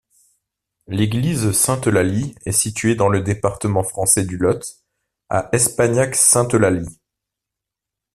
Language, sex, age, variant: French, male, 30-39, Français de métropole